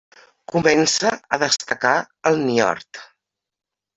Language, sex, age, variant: Catalan, female, 40-49, Central